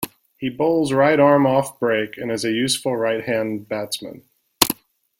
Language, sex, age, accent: English, male, 30-39, United States English